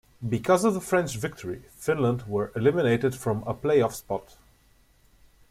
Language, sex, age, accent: English, male, 19-29, United States English